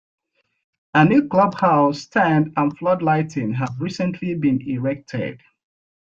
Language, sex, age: English, male, 30-39